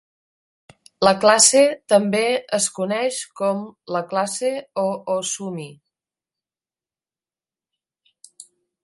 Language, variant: Catalan, Nord-Occidental